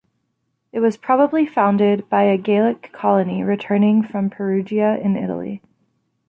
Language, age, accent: English, 30-39, United States English